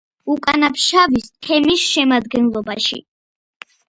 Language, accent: Georgian, ჩვეულებრივი